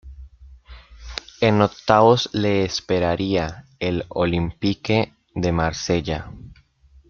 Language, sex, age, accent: Spanish, male, 19-29, Andino-Pacífico: Colombia, Perú, Ecuador, oeste de Bolivia y Venezuela andina